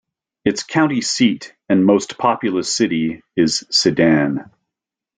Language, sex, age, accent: English, male, 50-59, United States English